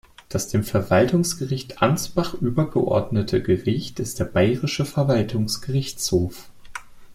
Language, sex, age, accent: German, male, 19-29, Deutschland Deutsch